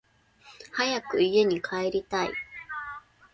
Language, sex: Japanese, female